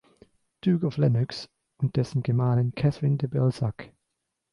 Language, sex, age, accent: German, male, 19-29, Deutschland Deutsch